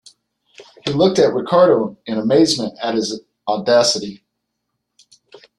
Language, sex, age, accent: English, male, 40-49, United States English